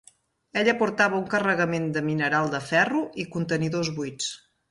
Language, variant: Catalan, Central